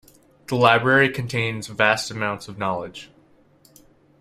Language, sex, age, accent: English, male, 19-29, United States English